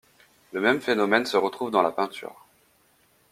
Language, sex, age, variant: French, male, 19-29, Français de métropole